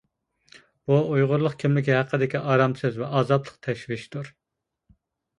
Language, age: Uyghur, 40-49